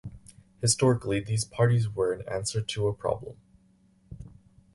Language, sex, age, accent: English, male, 19-29, Canadian English